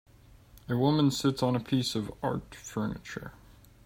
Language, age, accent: English, 19-29, United States English